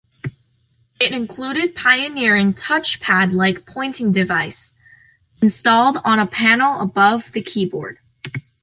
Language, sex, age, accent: English, female, under 19, United States English